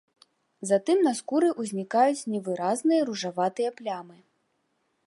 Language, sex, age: Belarusian, female, 30-39